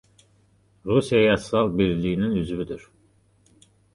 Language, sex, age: Azerbaijani, male, 30-39